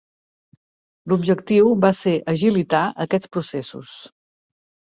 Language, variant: Catalan, Central